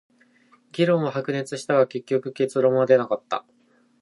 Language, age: Japanese, 19-29